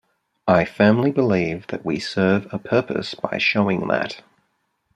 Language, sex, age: English, male, 30-39